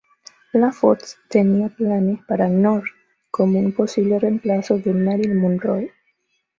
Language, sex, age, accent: Spanish, female, 19-29, Andino-Pacífico: Colombia, Perú, Ecuador, oeste de Bolivia y Venezuela andina